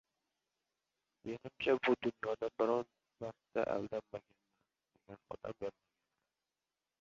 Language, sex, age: Uzbek, male, 19-29